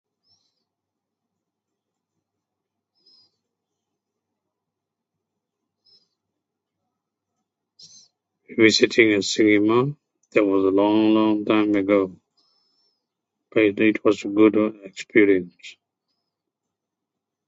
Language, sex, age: English, male, 70-79